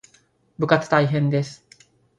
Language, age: Japanese, 40-49